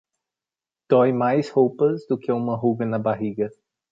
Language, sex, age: Portuguese, male, 19-29